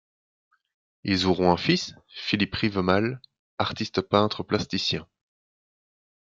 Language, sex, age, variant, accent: French, male, 30-39, Français d'Europe, Français de Belgique